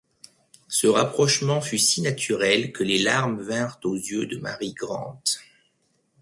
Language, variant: French, Français de métropole